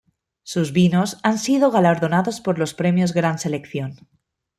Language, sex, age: Spanish, female, 30-39